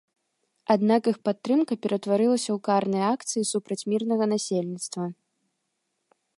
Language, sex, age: Belarusian, female, 19-29